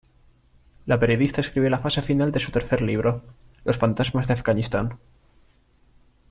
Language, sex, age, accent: Spanish, male, 19-29, España: Centro-Sur peninsular (Madrid, Toledo, Castilla-La Mancha)